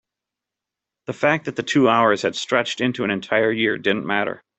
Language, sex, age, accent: English, male, 30-39, United States English